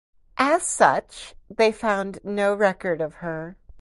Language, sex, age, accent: English, female, under 19, United States English